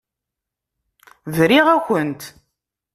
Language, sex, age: Kabyle, female, 30-39